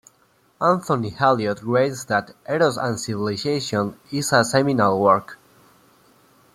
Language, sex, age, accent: English, male, 19-29, United States English